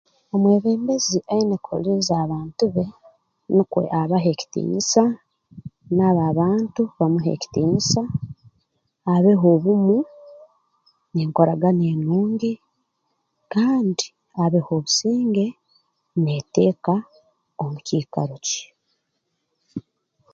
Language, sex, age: Tooro, female, 30-39